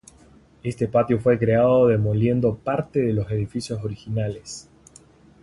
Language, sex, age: Spanish, male, 19-29